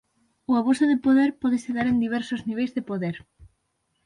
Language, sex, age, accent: Galician, female, 19-29, Atlántico (seseo e gheada)